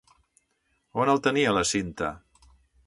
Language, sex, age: Catalan, male, 50-59